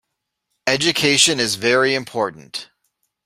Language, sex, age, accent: English, male, 40-49, United States English